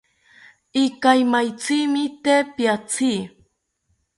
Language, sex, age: South Ucayali Ashéninka, female, under 19